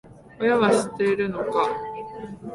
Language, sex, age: Japanese, female, 19-29